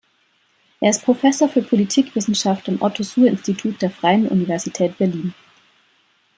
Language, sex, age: German, female, 30-39